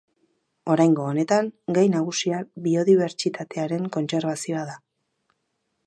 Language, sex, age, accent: Basque, female, 40-49, Erdialdekoa edo Nafarra (Gipuzkoa, Nafarroa)